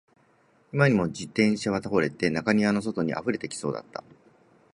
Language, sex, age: Japanese, male, 40-49